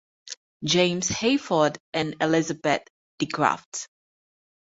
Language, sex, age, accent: English, female, 30-39, United States English